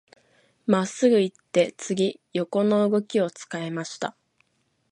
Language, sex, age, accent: Japanese, female, 19-29, 標準語